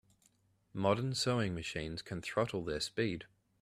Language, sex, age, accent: English, male, 30-39, Australian English